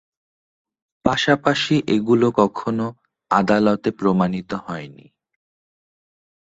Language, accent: Bengali, প্রমিত